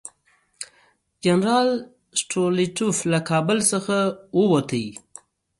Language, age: Pashto, 30-39